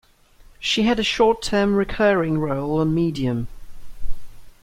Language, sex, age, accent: English, male, 19-29, England English